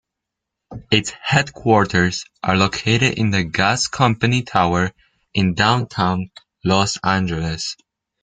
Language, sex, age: English, male, under 19